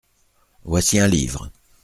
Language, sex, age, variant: French, male, 40-49, Français de métropole